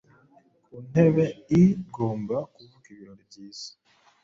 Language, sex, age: Kinyarwanda, male, 19-29